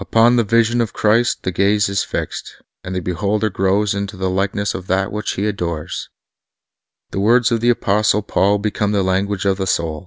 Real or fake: real